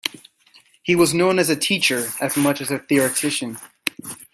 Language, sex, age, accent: English, male, 19-29, United States English